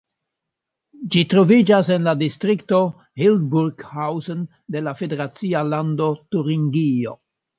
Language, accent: Esperanto, Internacia